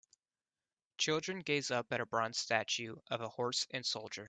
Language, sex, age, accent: English, male, 19-29, United States English